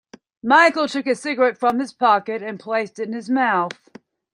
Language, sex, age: English, female, 50-59